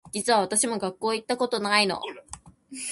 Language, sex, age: Japanese, female, 19-29